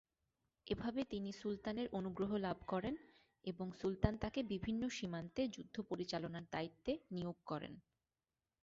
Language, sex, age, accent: Bengali, female, 19-29, প্রমিত বাংলা